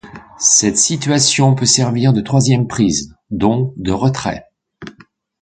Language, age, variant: French, 50-59, Français de métropole